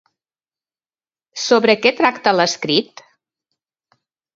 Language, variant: Catalan, Central